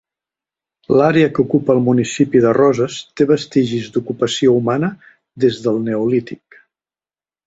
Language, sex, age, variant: Catalan, male, 60-69, Central